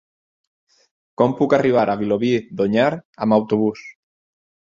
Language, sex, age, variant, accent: Catalan, male, 40-49, Valencià septentrional, valencià